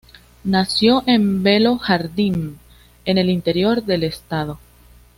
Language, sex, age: Spanish, female, 19-29